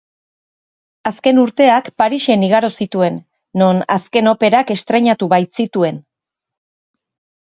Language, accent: Basque, Erdialdekoa edo Nafarra (Gipuzkoa, Nafarroa)